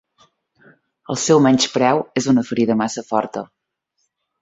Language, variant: Catalan, Central